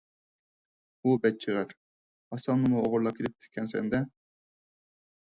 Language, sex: Uyghur, male